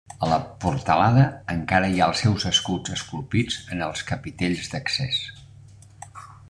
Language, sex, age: Catalan, male, 50-59